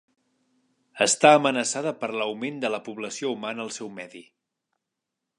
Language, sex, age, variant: Catalan, male, 40-49, Central